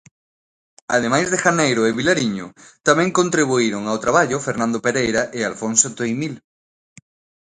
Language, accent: Galician, Normativo (estándar)